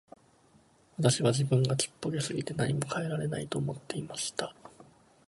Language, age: Japanese, 19-29